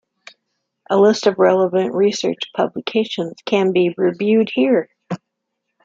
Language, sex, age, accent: English, female, 50-59, United States English